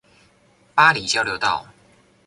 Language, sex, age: Chinese, male, under 19